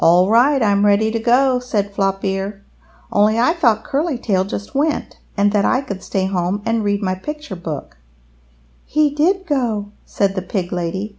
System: none